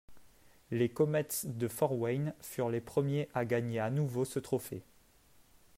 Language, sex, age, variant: French, male, 19-29, Français de métropole